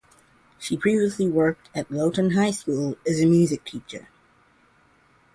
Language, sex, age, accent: English, male, under 19, United States English